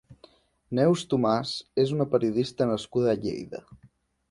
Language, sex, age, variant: Catalan, male, 19-29, Central